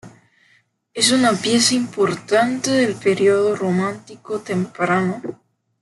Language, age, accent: Spanish, 19-29, Caribe: Cuba, Venezuela, Puerto Rico, República Dominicana, Panamá, Colombia caribeña, México caribeño, Costa del golfo de México